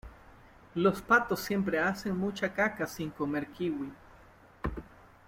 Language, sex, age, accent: Spanish, male, 19-29, América central